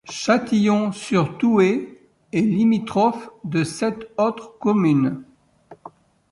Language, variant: French, Français de métropole